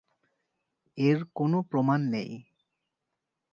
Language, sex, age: Bengali, male, 19-29